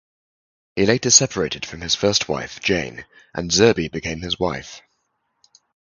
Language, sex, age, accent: English, male, 19-29, England English